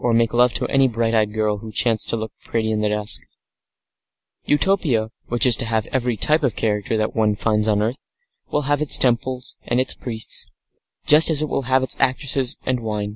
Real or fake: real